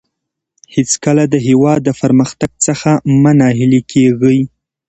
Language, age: Pashto, 19-29